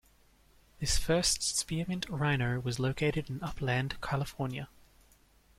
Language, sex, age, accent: English, male, 19-29, Australian English